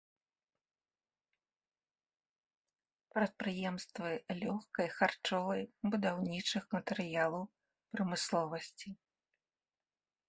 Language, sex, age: Belarusian, female, 40-49